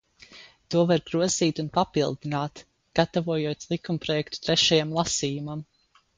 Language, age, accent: Latvian, under 19, Vidzemes